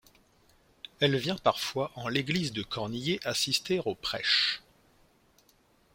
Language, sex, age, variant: French, male, 40-49, Français de métropole